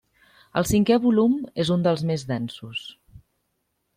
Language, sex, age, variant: Catalan, female, 30-39, Central